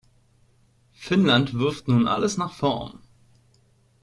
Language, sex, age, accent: German, male, 30-39, Deutschland Deutsch